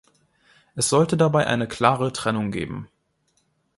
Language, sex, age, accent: German, male, 19-29, Deutschland Deutsch